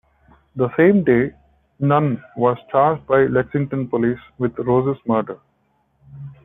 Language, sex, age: English, male, 30-39